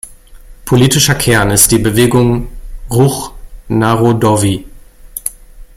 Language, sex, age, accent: German, male, 40-49, Deutschland Deutsch